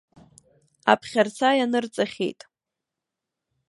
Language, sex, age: Abkhazian, female, under 19